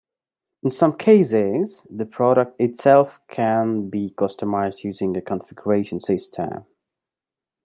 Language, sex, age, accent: English, male, 30-39, United States English